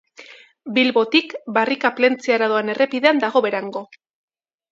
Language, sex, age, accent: Basque, female, 19-29, Erdialdekoa edo Nafarra (Gipuzkoa, Nafarroa)